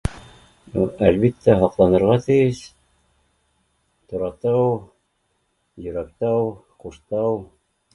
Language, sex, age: Bashkir, male, 50-59